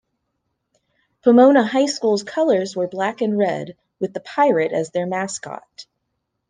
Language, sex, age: English, female, 30-39